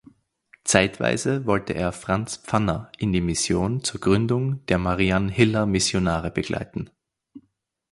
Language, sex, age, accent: German, male, 19-29, Österreichisches Deutsch